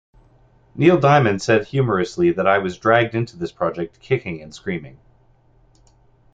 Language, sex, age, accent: English, male, 40-49, Canadian English